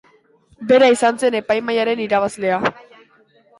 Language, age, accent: Basque, under 19, Mendebalekoa (Araba, Bizkaia, Gipuzkoako mendebaleko herri batzuk)